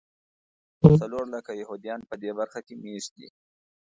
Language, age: Pashto, 30-39